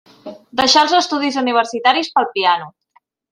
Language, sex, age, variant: Catalan, female, 30-39, Central